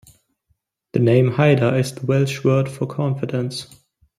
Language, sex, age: English, male, 19-29